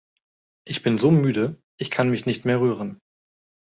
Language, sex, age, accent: German, male, 19-29, Deutschland Deutsch